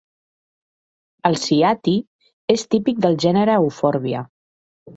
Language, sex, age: Catalan, female, 40-49